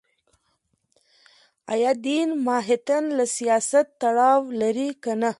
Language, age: Pashto, 19-29